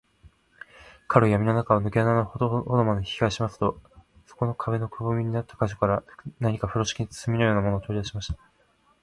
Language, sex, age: Japanese, male, 19-29